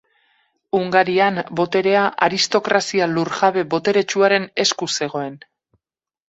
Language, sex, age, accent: Basque, female, 40-49, Mendebalekoa (Araba, Bizkaia, Gipuzkoako mendebaleko herri batzuk)